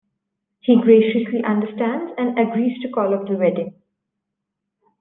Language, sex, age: English, female, 19-29